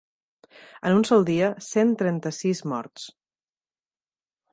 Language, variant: Catalan, Central